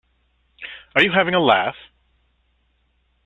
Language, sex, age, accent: English, male, 40-49, United States English